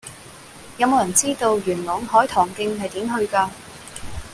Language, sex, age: Cantonese, female, 19-29